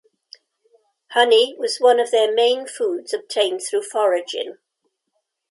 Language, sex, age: English, female, 70-79